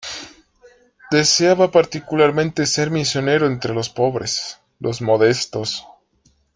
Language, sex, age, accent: Spanish, male, 19-29, México